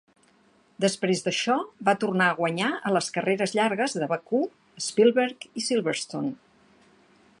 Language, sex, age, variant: Catalan, female, 50-59, Central